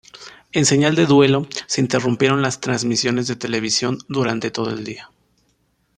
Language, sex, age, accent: Spanish, male, 19-29, México